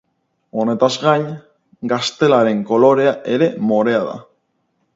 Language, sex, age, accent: Basque, male, 19-29, Mendebalekoa (Araba, Bizkaia, Gipuzkoako mendebaleko herri batzuk)